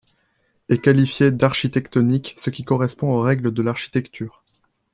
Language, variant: French, Français de métropole